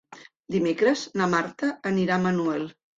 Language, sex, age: Catalan, female, 50-59